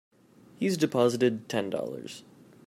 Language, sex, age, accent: English, male, 19-29, United States English